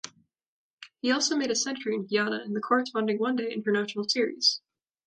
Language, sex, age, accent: English, female, under 19, United States English